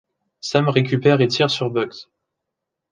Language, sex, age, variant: French, male, 19-29, Français de métropole